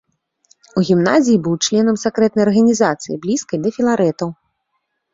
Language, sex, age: Belarusian, female, 30-39